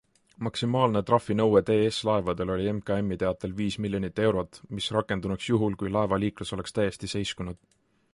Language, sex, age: Estonian, male, 19-29